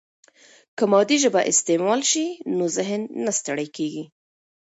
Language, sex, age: Pashto, female, 30-39